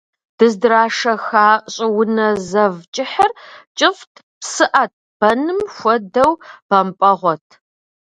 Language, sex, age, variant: Kabardian, female, 30-39, Адыгэбзэ (Къэбэрдей, Кирил, псоми зэдай)